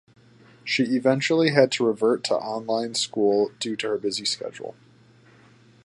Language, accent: English, United States English